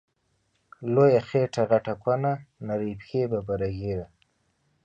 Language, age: Pashto, 19-29